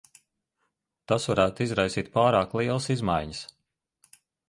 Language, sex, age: Latvian, male, 40-49